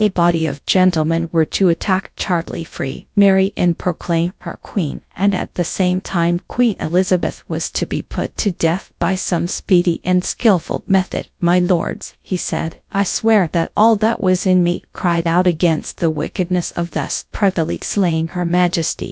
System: TTS, GradTTS